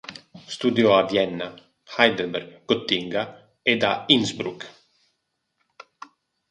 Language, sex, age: Italian, male, 40-49